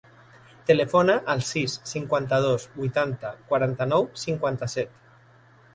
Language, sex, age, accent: Catalan, male, 30-39, valencià